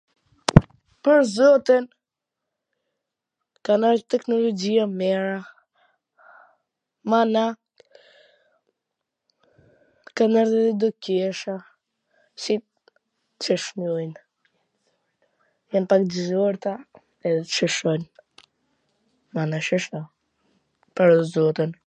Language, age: Gheg Albanian, under 19